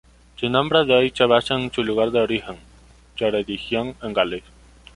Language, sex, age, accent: Spanish, male, under 19, Andino-Pacífico: Colombia, Perú, Ecuador, oeste de Bolivia y Venezuela andina